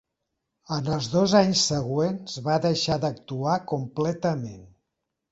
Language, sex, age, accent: Catalan, male, 70-79, Barcelona